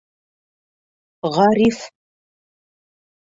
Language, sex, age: Bashkir, female, 30-39